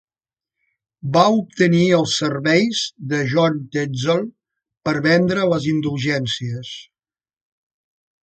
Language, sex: Catalan, male